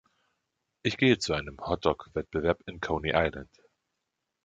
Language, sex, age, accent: German, male, 30-39, Deutschland Deutsch